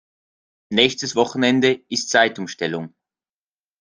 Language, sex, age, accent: German, male, 19-29, Schweizerdeutsch